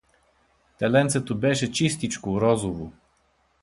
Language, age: Bulgarian, 60-69